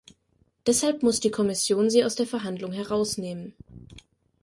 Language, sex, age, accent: German, female, 19-29, Deutschland Deutsch